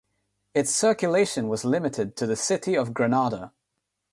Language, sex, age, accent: English, male, 19-29, England English; India and South Asia (India, Pakistan, Sri Lanka)